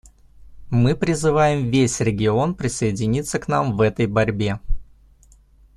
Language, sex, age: Russian, male, 30-39